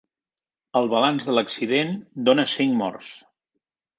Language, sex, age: Catalan, male, 60-69